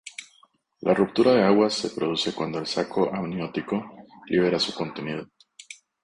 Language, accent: Spanish, América central